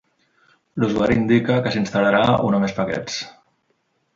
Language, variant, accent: Catalan, Central, central